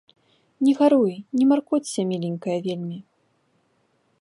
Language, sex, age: Belarusian, female, 19-29